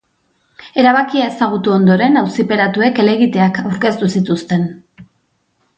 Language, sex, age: Basque, female, 40-49